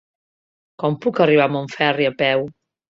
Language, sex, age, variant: Catalan, female, 40-49, Central